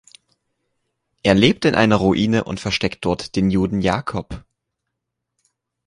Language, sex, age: German, male, 19-29